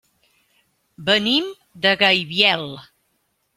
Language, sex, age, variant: Catalan, female, 40-49, Central